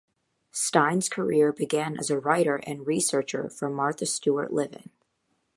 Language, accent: English, United States English